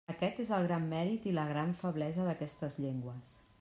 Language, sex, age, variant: Catalan, female, 40-49, Central